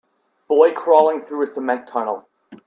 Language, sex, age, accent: English, male, under 19, United States English